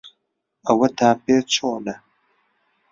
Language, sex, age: Central Kurdish, male, under 19